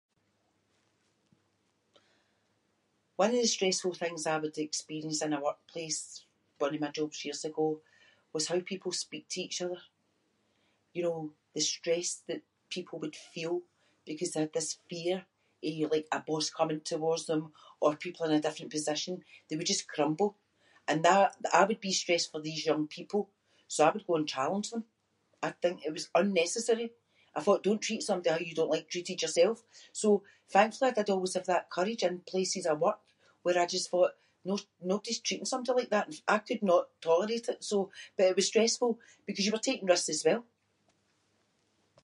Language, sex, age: Scots, female, 60-69